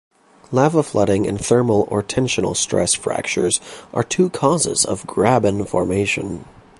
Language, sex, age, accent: English, male, 19-29, Canadian English